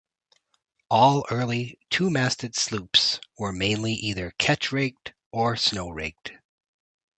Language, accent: English, United States English